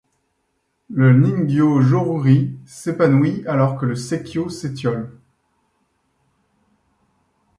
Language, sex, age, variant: French, male, 30-39, Français de métropole